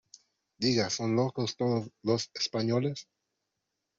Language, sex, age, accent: Spanish, male, 19-29, México